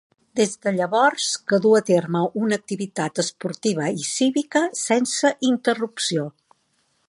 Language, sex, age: Catalan, female, 60-69